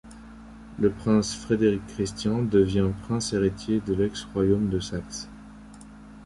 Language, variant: French, Français de métropole